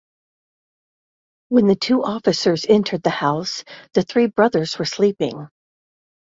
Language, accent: English, United States English